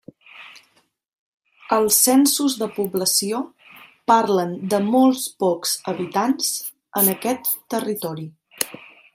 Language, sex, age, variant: Catalan, female, 19-29, Septentrional